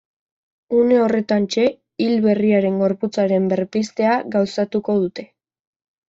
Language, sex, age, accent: Basque, female, under 19, Erdialdekoa edo Nafarra (Gipuzkoa, Nafarroa)